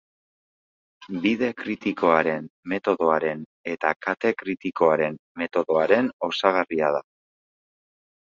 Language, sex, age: Basque, male, 19-29